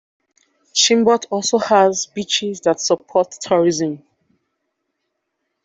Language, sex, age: English, female, 30-39